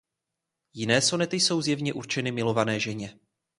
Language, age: Czech, 19-29